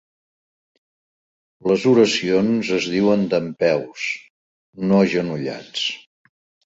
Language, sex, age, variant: Catalan, male, 60-69, Central